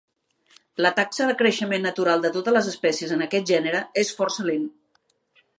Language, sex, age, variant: Catalan, female, 40-49, Central